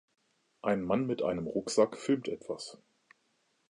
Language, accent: German, Deutschland Deutsch